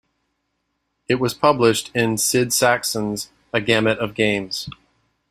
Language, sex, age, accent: English, male, 30-39, United States English